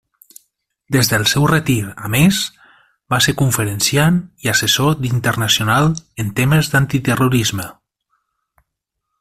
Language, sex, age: Catalan, male, 40-49